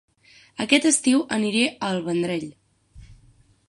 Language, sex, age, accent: Catalan, female, 19-29, central; septentrional